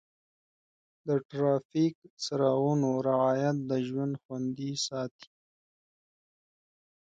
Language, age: Pashto, 19-29